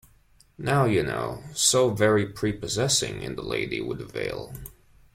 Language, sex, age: English, male, 19-29